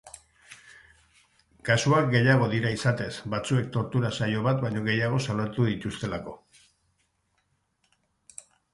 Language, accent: Basque, Erdialdekoa edo Nafarra (Gipuzkoa, Nafarroa)